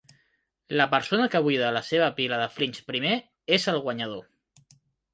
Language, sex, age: Catalan, male, 30-39